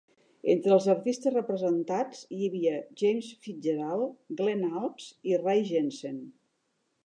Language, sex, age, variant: Catalan, female, 60-69, Central